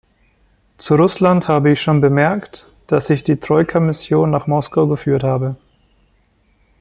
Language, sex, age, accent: German, female, 19-29, Deutschland Deutsch